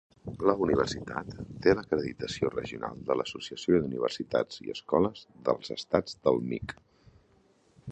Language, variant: Catalan, Nord-Occidental